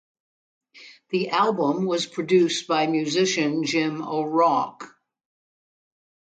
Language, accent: English, United States English